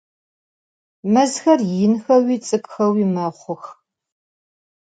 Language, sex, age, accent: Adyghe, female, 40-49, Кıэмгуй (Çemguy)